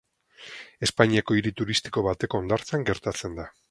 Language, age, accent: Basque, 40-49, Mendebalekoa (Araba, Bizkaia, Gipuzkoako mendebaleko herri batzuk)